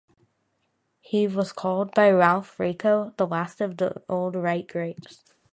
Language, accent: English, United States English